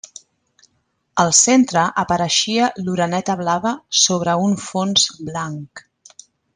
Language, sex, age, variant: Catalan, female, 40-49, Central